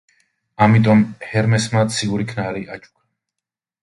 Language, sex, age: Georgian, male, 30-39